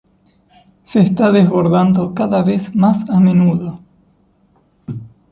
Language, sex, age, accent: Spanish, male, 30-39, Rioplatense: Argentina, Uruguay, este de Bolivia, Paraguay